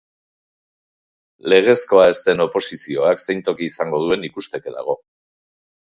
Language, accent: Basque, Erdialdekoa edo Nafarra (Gipuzkoa, Nafarroa)